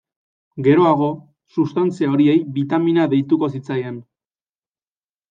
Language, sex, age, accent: Basque, male, 19-29, Erdialdekoa edo Nafarra (Gipuzkoa, Nafarroa)